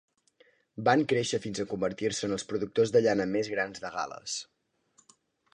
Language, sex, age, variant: Catalan, male, 19-29, Central